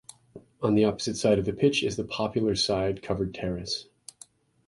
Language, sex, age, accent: English, male, 40-49, United States English